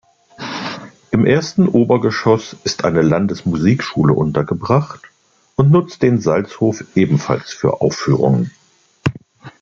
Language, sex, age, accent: German, male, 60-69, Deutschland Deutsch